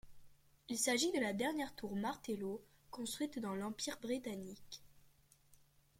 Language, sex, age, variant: French, female, under 19, Français de métropole